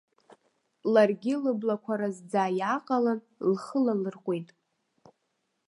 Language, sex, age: Abkhazian, female, under 19